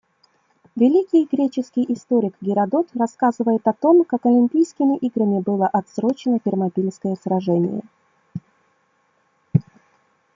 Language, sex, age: Russian, female, 30-39